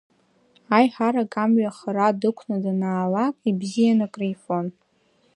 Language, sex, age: Abkhazian, female, under 19